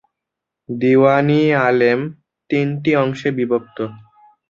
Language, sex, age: Bengali, male, 19-29